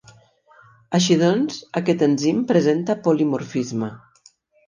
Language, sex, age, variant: Catalan, female, 40-49, Central